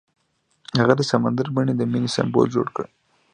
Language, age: Pashto, under 19